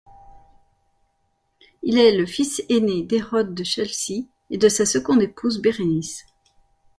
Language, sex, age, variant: French, female, 50-59, Français de métropole